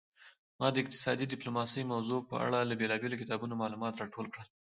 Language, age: Pashto, 19-29